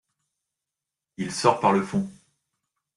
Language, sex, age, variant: French, male, 30-39, Français de métropole